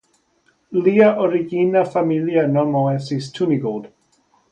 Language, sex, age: Esperanto, male, 30-39